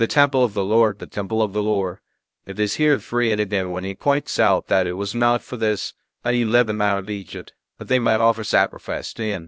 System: TTS, VITS